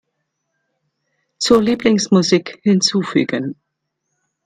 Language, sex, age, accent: German, female, 50-59, Deutschland Deutsch